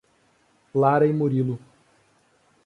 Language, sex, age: Portuguese, male, 19-29